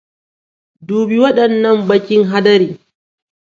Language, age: Hausa, 19-29